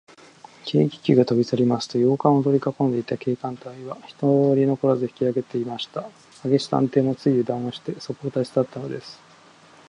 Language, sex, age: Japanese, male, 40-49